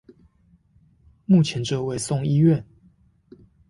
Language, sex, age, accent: Chinese, male, 19-29, 出生地：臺北市